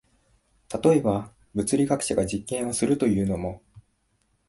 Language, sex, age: Japanese, male, 19-29